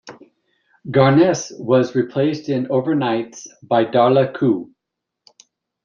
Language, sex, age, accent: English, male, 50-59, United States English